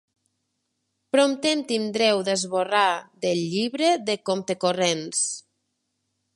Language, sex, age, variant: Catalan, female, 30-39, Nord-Occidental